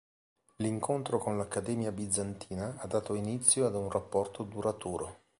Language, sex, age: Italian, male, 40-49